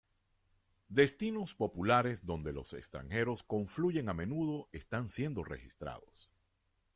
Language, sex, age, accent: Spanish, male, 60-69, Caribe: Cuba, Venezuela, Puerto Rico, República Dominicana, Panamá, Colombia caribeña, México caribeño, Costa del golfo de México